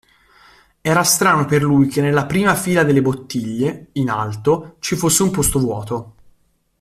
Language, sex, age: Italian, male, 19-29